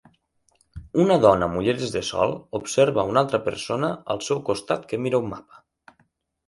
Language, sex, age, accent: Catalan, male, 19-29, central; nord-occidental